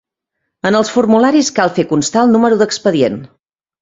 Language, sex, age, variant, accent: Catalan, female, 40-49, Central, Català central